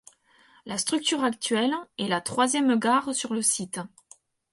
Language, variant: French, Français de métropole